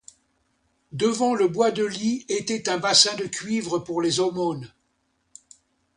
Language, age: French, 70-79